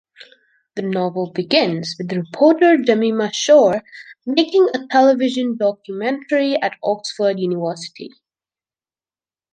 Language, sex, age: English, female, under 19